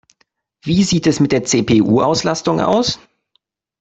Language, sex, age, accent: German, male, 19-29, Deutschland Deutsch